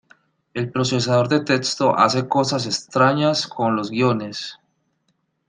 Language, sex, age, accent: Spanish, male, 30-39, Caribe: Cuba, Venezuela, Puerto Rico, República Dominicana, Panamá, Colombia caribeña, México caribeño, Costa del golfo de México